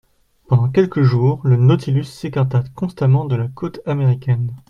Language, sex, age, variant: French, male, 19-29, Français de métropole